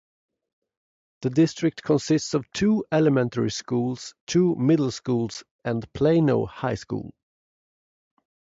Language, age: English, 40-49